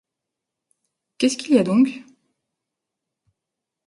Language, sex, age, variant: French, female, 30-39, Français de métropole